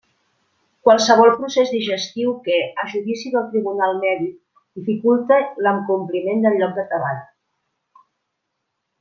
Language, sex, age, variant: Catalan, female, 50-59, Central